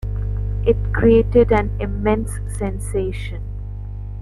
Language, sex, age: English, female, 19-29